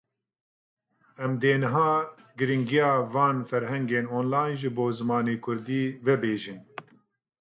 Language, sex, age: Kurdish, male, 50-59